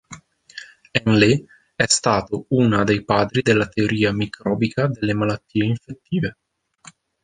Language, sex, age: Italian, male, 19-29